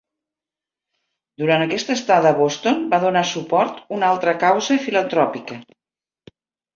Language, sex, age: Catalan, female, 50-59